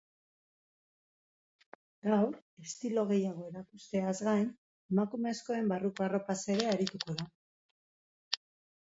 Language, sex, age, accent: Basque, female, 50-59, Mendebalekoa (Araba, Bizkaia, Gipuzkoako mendebaleko herri batzuk)